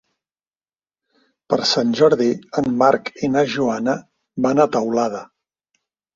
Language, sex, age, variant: Catalan, male, 40-49, Nord-Occidental